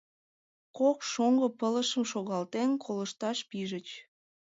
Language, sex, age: Mari, female, 19-29